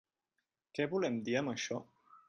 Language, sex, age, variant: Catalan, male, 19-29, Central